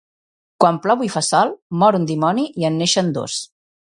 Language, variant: Catalan, Central